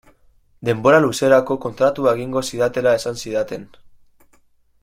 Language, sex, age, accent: Basque, male, 19-29, Mendebalekoa (Araba, Bizkaia, Gipuzkoako mendebaleko herri batzuk)